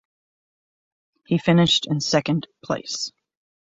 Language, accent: English, United States English